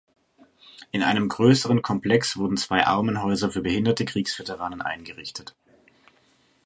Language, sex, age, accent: German, male, 19-29, Deutschland Deutsch; Süddeutsch